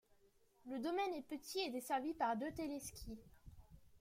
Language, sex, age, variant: French, female, under 19, Français de métropole